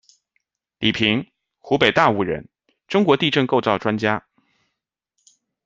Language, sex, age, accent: Chinese, male, 30-39, 出生地：浙江省